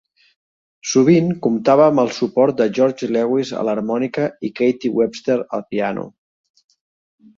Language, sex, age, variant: Catalan, male, 50-59, Central